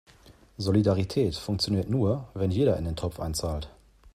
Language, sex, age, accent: German, male, 30-39, Deutschland Deutsch